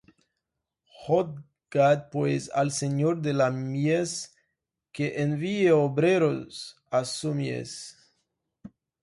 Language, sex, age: Spanish, male, 19-29